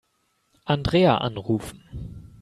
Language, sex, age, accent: German, male, 19-29, Deutschland Deutsch